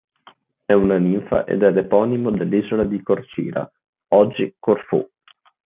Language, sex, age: Italian, male, under 19